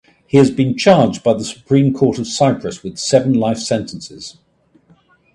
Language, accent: English, England English